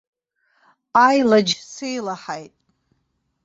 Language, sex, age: Abkhazian, female, 50-59